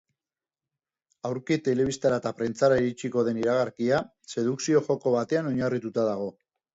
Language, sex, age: Basque, male, 40-49